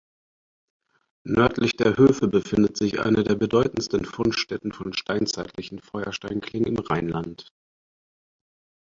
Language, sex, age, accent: German, male, 30-39, Deutschland Deutsch